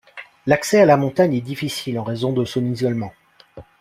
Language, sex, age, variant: French, male, 30-39, Français de métropole